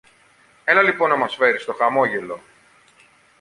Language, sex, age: Greek, male, 40-49